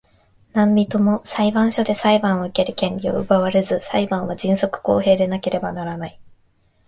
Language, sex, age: Japanese, female, 19-29